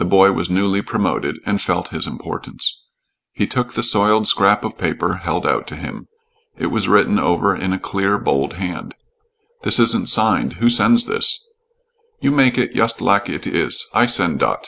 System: none